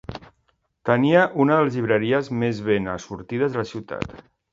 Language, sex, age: Catalan, male, 50-59